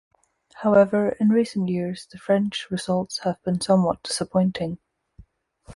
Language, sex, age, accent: English, female, 19-29, United States English